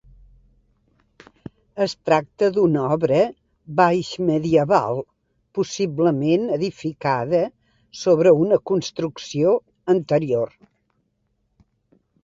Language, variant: Catalan, Central